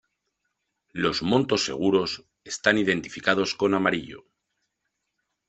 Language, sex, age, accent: Spanish, male, 40-49, España: Centro-Sur peninsular (Madrid, Toledo, Castilla-La Mancha)